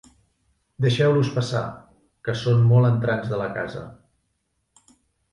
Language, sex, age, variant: Catalan, male, 40-49, Central